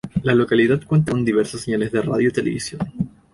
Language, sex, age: Spanish, male, 30-39